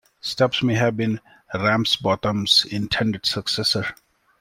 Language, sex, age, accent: English, male, 30-39, India and South Asia (India, Pakistan, Sri Lanka)